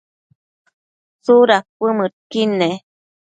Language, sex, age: Matsés, female, 30-39